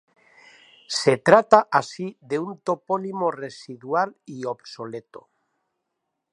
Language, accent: Spanish, España: Norte peninsular (Asturias, Castilla y León, Cantabria, País Vasco, Navarra, Aragón, La Rioja, Guadalajara, Cuenca)